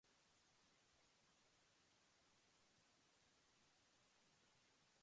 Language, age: English, under 19